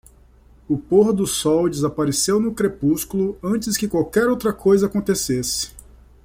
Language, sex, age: Portuguese, male, 19-29